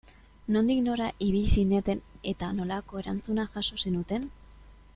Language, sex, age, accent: Basque, female, 19-29, Mendebalekoa (Araba, Bizkaia, Gipuzkoako mendebaleko herri batzuk)